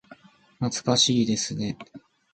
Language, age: Japanese, 30-39